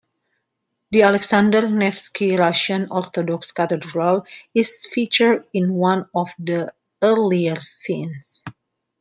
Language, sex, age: English, female, 30-39